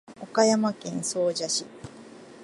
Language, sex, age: Japanese, female, 50-59